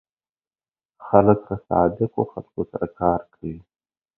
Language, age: Pashto, 50-59